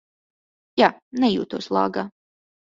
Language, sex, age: Latvian, female, 30-39